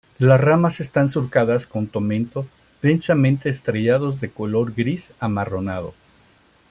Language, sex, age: Spanish, male, 50-59